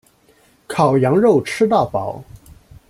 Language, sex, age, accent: Chinese, male, 19-29, 出生地：江苏省